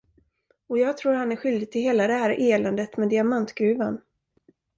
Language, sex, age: Swedish, female, 40-49